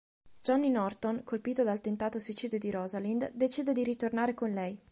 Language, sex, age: Italian, female, 19-29